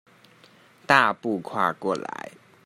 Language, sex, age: Chinese, male, 19-29